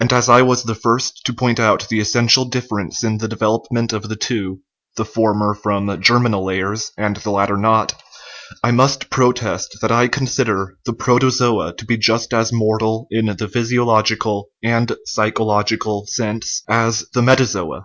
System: none